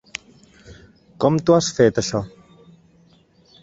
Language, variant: Catalan, Balear